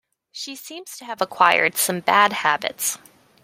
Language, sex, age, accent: English, female, 19-29, Canadian English